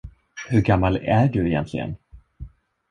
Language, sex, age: Swedish, male, 30-39